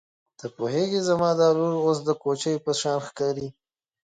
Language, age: Pashto, 30-39